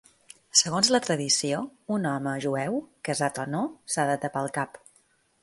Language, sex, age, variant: Catalan, female, 40-49, Balear